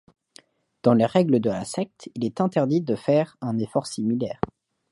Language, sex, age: French, male, under 19